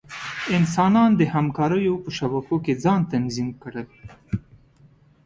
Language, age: Pashto, 30-39